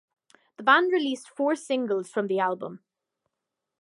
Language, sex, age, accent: English, female, under 19, Irish English